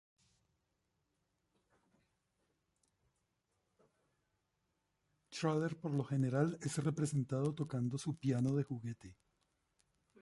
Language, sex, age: Spanish, male, 50-59